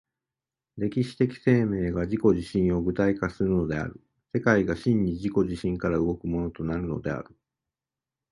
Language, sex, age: Japanese, male, 40-49